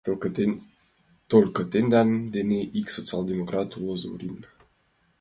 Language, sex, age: Mari, male, under 19